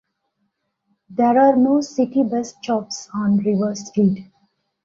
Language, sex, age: English, female, 30-39